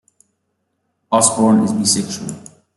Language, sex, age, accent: English, male, 19-29, United States English